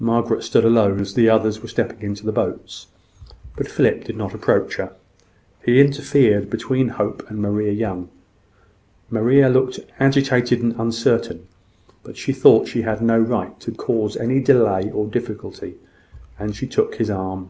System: none